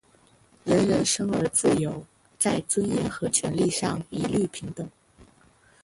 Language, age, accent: Chinese, under 19, 出生地：福建省